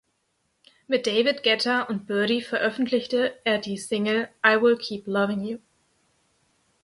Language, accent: German, Deutschland Deutsch